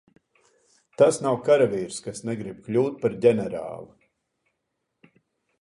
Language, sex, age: Latvian, male, 50-59